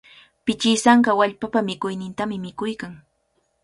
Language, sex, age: Cajatambo North Lima Quechua, female, 19-29